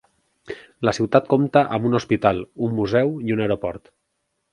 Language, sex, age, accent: Catalan, male, 19-29, valencià